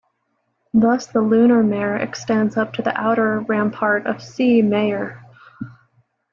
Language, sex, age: English, female, 30-39